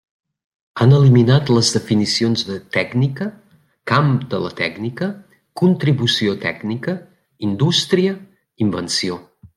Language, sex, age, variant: Catalan, male, 40-49, Central